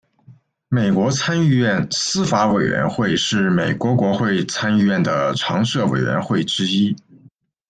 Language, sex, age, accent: Chinese, male, 19-29, 出生地：山东省